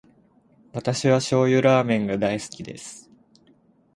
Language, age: Japanese, 19-29